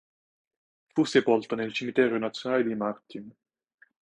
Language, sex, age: Italian, male, 19-29